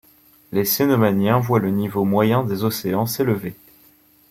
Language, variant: French, Français de métropole